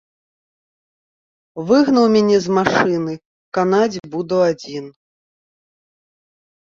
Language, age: Belarusian, 40-49